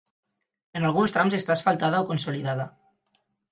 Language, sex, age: Catalan, male, 19-29